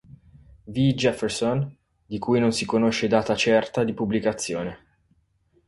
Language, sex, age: Italian, male, 30-39